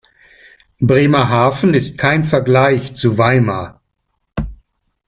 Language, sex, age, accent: German, male, 60-69, Deutschland Deutsch